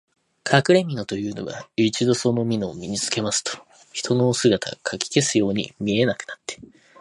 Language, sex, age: Japanese, male, 19-29